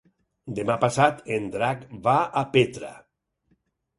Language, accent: Catalan, valencià